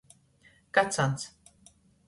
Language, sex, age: Latgalian, female, 40-49